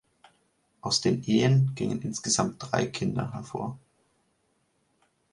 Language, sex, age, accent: German, male, 19-29, Deutschland Deutsch